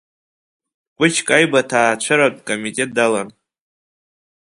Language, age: Abkhazian, under 19